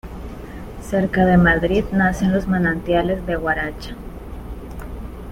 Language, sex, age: Spanish, female, 19-29